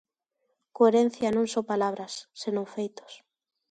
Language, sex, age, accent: Galician, female, 19-29, Normativo (estándar)